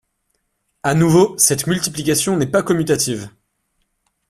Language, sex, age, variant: French, male, 19-29, Français de métropole